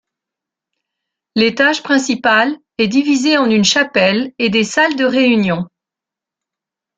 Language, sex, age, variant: French, female, 60-69, Français de métropole